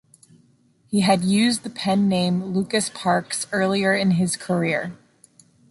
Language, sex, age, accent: English, female, 30-39, United States English